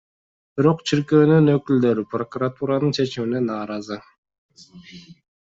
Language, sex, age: Kyrgyz, male, 40-49